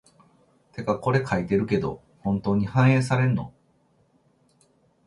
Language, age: Japanese, 40-49